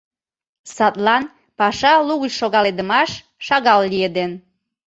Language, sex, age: Mari, female, 30-39